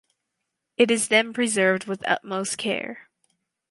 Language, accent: English, Canadian English